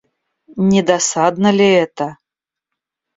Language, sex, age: Russian, female, 40-49